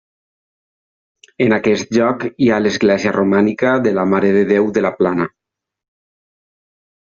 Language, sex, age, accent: Catalan, male, 30-39, valencià